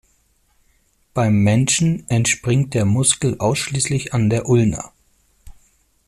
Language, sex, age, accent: German, male, 40-49, Deutschland Deutsch